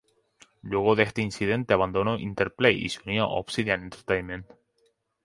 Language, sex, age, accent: Spanish, male, 19-29, España: Islas Canarias